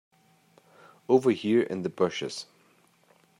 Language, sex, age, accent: English, male, 30-39, United States English